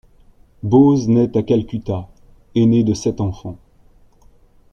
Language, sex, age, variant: French, male, 40-49, Français de métropole